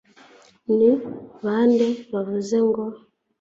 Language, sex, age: Kinyarwanda, female, 19-29